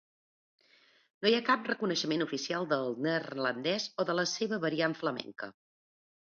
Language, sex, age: Catalan, female, 40-49